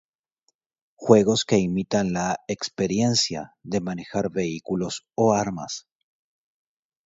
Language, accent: Spanish, Rioplatense: Argentina, Uruguay, este de Bolivia, Paraguay